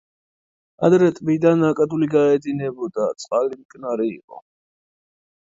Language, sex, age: Georgian, male, 19-29